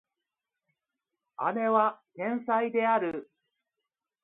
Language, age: Japanese, 30-39